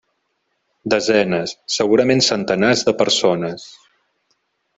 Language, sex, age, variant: Catalan, male, 40-49, Central